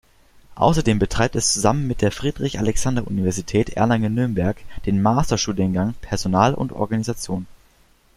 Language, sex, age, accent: German, male, under 19, Deutschland Deutsch